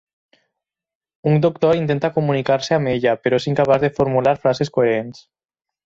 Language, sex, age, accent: Catalan, male, under 19, valencià